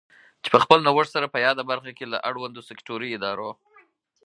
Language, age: Pashto, 40-49